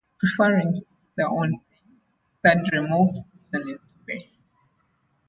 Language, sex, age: English, female, 19-29